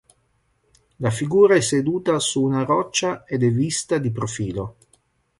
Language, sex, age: Italian, male, 50-59